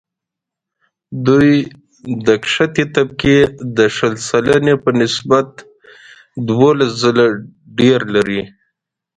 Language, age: Pashto, 30-39